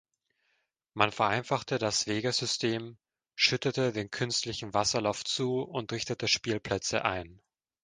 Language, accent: German, Österreichisches Deutsch